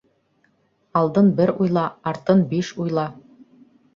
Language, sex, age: Bashkir, female, 30-39